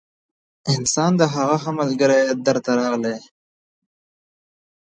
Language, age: Pashto, 19-29